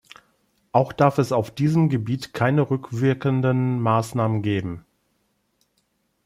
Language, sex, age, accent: German, male, 50-59, Deutschland Deutsch